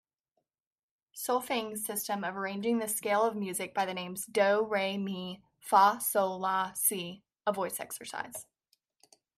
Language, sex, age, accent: English, female, 19-29, United States English